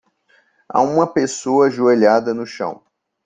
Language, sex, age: Portuguese, male, 40-49